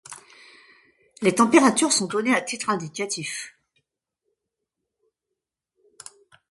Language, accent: French, Français de l'ouest de la France